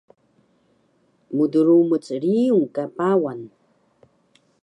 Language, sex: Taroko, female